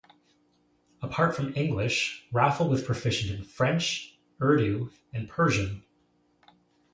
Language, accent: English, Canadian English